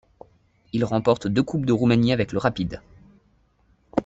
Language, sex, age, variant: French, male, under 19, Français de métropole